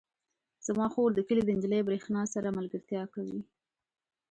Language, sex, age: Pashto, female, 19-29